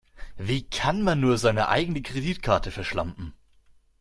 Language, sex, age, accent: German, male, 19-29, Deutschland Deutsch